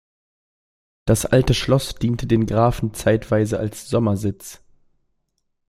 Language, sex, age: German, male, 19-29